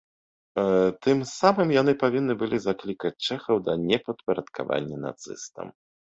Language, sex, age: Belarusian, male, 30-39